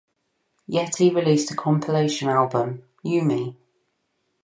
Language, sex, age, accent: English, female, 30-39, England English